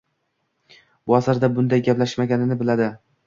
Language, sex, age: Uzbek, male, under 19